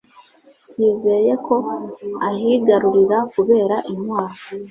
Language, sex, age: Kinyarwanda, female, 30-39